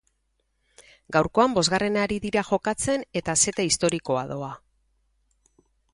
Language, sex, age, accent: Basque, female, 40-49, Mendebalekoa (Araba, Bizkaia, Gipuzkoako mendebaleko herri batzuk)